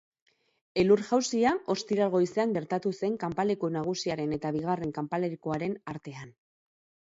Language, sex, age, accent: Basque, female, 40-49, Mendebalekoa (Araba, Bizkaia, Gipuzkoako mendebaleko herri batzuk)